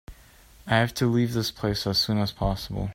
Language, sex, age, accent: English, male, 19-29, United States English